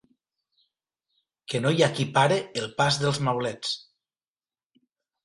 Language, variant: Catalan, Nord-Occidental